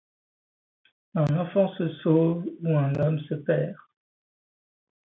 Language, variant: French, Français de métropole